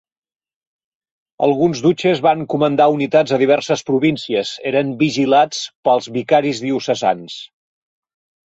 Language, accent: Catalan, nord-oriental